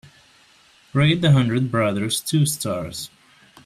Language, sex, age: English, male, 19-29